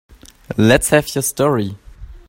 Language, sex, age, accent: English, male, 19-29, United States English